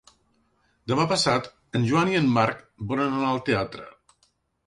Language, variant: Catalan, Central